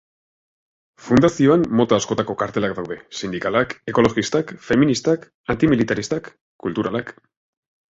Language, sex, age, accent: Basque, male, 19-29, Erdialdekoa edo Nafarra (Gipuzkoa, Nafarroa)